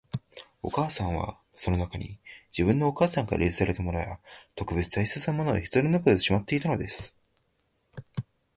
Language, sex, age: Japanese, male, under 19